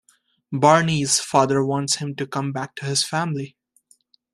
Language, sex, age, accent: English, male, 19-29, United States English